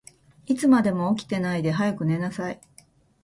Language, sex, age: Japanese, female, 40-49